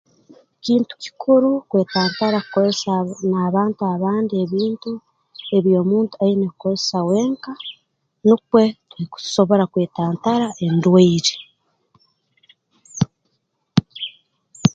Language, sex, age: Tooro, female, 30-39